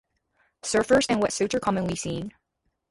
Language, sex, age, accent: English, female, 19-29, United States English